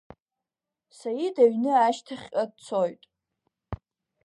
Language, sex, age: Abkhazian, female, under 19